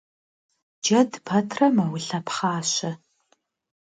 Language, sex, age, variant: Kabardian, female, 50-59, Адыгэбзэ (Къэбэрдей, Кирил, псоми зэдай)